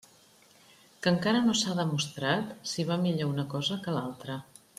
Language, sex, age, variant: Catalan, female, 50-59, Central